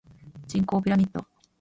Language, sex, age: Japanese, female, 50-59